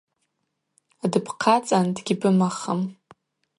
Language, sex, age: Abaza, female, 19-29